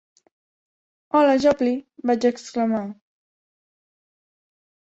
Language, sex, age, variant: Catalan, female, under 19, Central